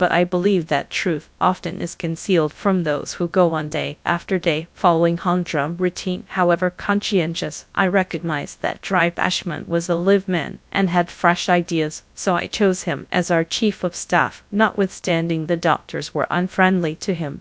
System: TTS, GradTTS